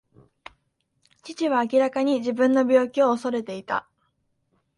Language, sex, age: Japanese, female, 19-29